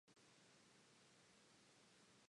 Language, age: English, 19-29